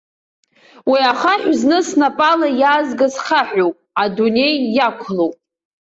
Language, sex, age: Abkhazian, female, under 19